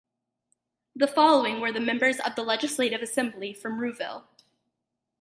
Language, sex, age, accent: English, female, under 19, United States English